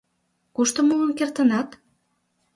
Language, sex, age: Mari, female, under 19